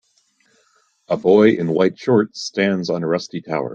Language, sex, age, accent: English, male, 30-39, United States English